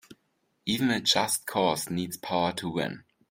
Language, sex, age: English, male, 19-29